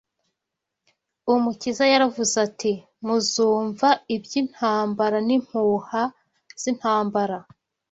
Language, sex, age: Kinyarwanda, female, 19-29